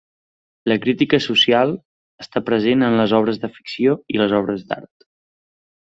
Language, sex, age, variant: Catalan, male, 19-29, Central